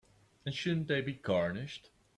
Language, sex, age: English, male, 19-29